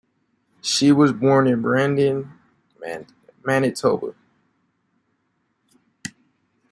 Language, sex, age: English, male, under 19